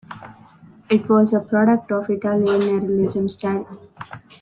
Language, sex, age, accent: English, female, 19-29, India and South Asia (India, Pakistan, Sri Lanka)